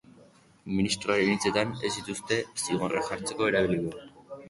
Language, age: Basque, under 19